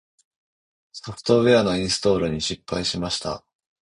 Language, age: Japanese, 30-39